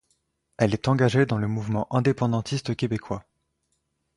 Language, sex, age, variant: French, male, 19-29, Français de métropole